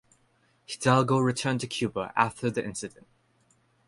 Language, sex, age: English, male, 19-29